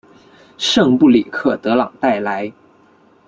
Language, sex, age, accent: Chinese, male, 19-29, 出生地：广东省